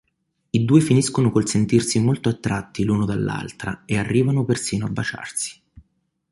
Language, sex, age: Italian, male, 19-29